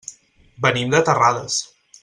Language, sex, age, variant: Catalan, male, 19-29, Central